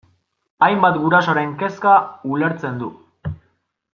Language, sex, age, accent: Basque, male, 19-29, Mendebalekoa (Araba, Bizkaia, Gipuzkoako mendebaleko herri batzuk)